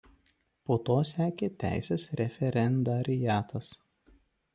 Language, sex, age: Lithuanian, male, 30-39